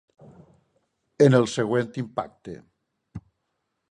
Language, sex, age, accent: Catalan, male, 60-69, valencià